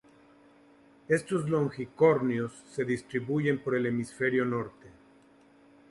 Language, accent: Spanish, México